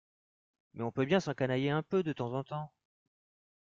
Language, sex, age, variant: French, male, 30-39, Français de métropole